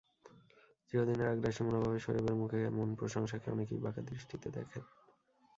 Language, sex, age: Bengali, male, 19-29